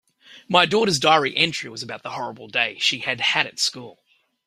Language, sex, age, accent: English, male, 40-49, Australian English